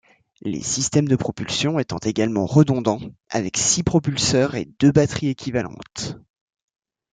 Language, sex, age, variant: French, male, 19-29, Français de métropole